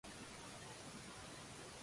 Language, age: Cantonese, 19-29